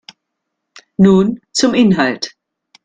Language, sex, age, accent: German, female, 50-59, Deutschland Deutsch